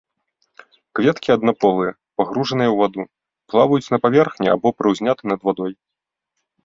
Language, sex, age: Belarusian, male, 19-29